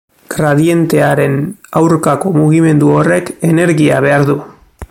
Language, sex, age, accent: Basque, male, 30-39, Erdialdekoa edo Nafarra (Gipuzkoa, Nafarroa)